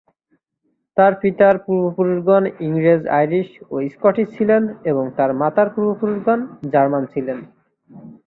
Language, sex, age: Bengali, male, 19-29